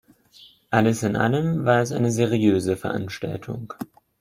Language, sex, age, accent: German, male, 19-29, Deutschland Deutsch